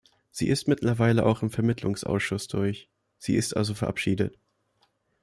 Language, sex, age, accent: German, male, 19-29, Deutschland Deutsch